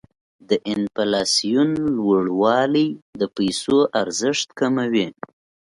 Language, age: Pashto, 19-29